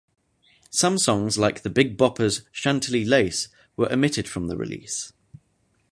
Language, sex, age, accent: English, male, 19-29, England English